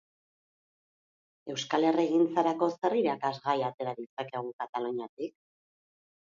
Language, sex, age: Basque, female, 40-49